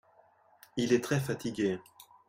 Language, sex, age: French, male, 30-39